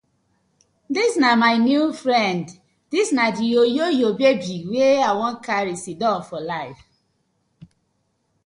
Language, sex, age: Nigerian Pidgin, female, 40-49